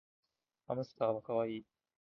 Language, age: Japanese, 19-29